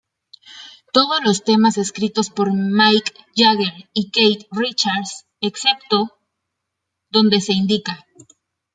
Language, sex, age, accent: Spanish, female, 19-29, México